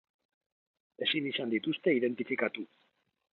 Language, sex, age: Basque, male, 30-39